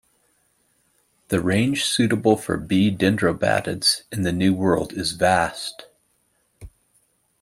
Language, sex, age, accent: English, male, 40-49, United States English